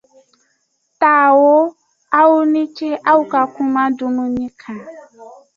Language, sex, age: Dyula, female, 19-29